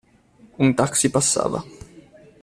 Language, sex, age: Italian, male, 19-29